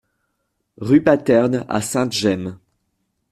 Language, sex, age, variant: French, male, 19-29, Français de métropole